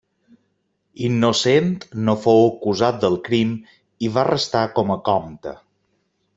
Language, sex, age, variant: Catalan, male, 40-49, Balear